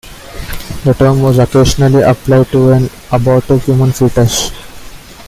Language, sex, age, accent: English, male, 19-29, India and South Asia (India, Pakistan, Sri Lanka)